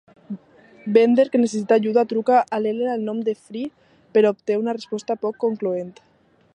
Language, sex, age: Catalan, female, under 19